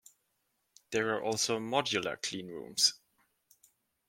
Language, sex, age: English, male, 19-29